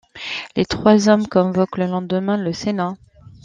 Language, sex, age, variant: French, female, 30-39, Français de métropole